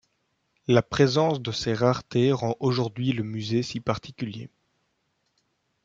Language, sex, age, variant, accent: French, male, 19-29, Français d'Europe, Français de Belgique